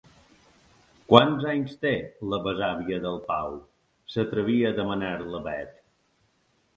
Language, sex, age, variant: Catalan, male, 30-39, Balear